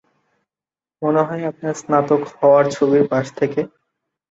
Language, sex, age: Bengali, male, 19-29